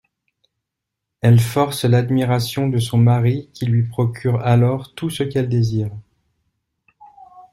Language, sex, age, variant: French, male, 40-49, Français de métropole